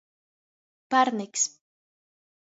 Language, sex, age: Latgalian, female, 19-29